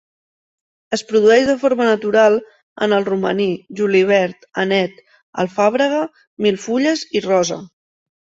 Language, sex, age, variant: Catalan, female, 30-39, Central